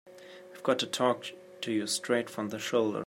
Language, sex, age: English, male, 19-29